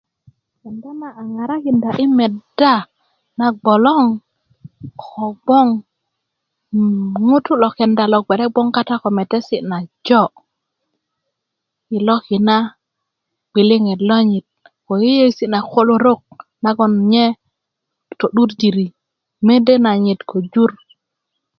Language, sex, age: Kuku, female, 30-39